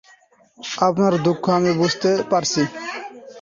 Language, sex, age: Bengali, male, 19-29